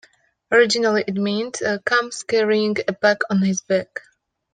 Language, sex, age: English, female, 19-29